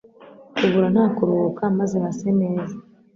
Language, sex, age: Kinyarwanda, female, 19-29